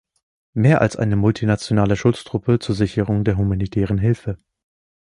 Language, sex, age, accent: German, male, 19-29, Deutschland Deutsch